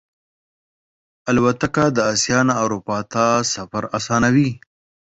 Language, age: Pashto, 30-39